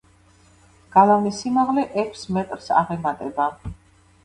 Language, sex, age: Georgian, female, 50-59